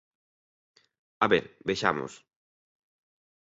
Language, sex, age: Galician, male, 30-39